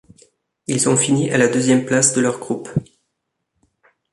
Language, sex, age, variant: French, male, 19-29, Français de métropole